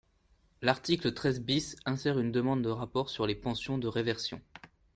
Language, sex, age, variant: French, male, 19-29, Français de métropole